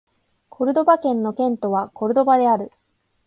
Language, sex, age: Japanese, female, 19-29